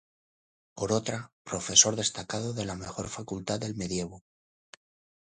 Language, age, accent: Spanish, 50-59, España: Centro-Sur peninsular (Madrid, Toledo, Castilla-La Mancha)